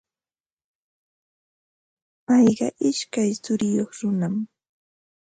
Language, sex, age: Ambo-Pasco Quechua, female, 19-29